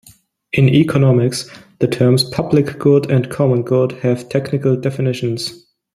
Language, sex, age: English, male, 19-29